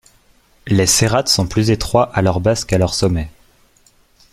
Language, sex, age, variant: French, male, 19-29, Français de métropole